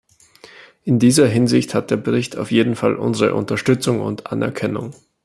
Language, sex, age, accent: German, male, 19-29, Österreichisches Deutsch